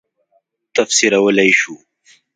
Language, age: Pashto, 30-39